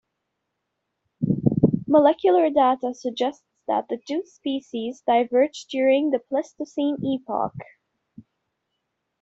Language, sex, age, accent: English, female, 19-29, United States English